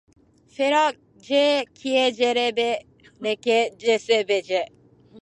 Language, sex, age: Japanese, female, 19-29